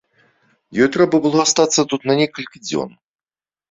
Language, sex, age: Belarusian, male, 40-49